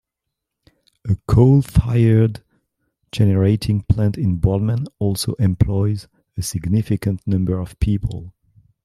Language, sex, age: English, male, 40-49